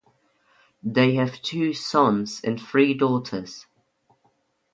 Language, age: English, 19-29